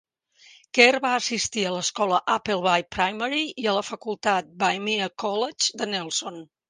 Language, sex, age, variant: Catalan, female, 60-69, Central